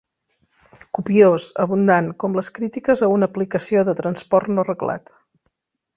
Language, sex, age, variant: Catalan, female, 40-49, Central